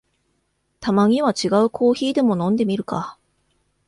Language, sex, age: Japanese, female, 40-49